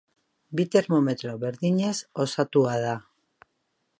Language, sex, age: Basque, female, 50-59